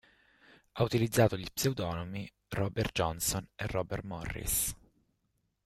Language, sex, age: Italian, male, 19-29